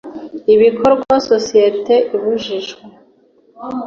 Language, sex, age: Kinyarwanda, female, 40-49